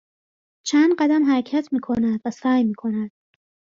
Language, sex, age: Persian, female, 30-39